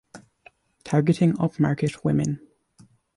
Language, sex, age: English, male, under 19